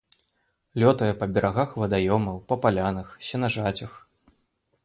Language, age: Belarusian, 30-39